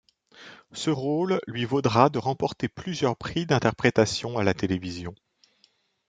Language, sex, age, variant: French, male, 50-59, Français de métropole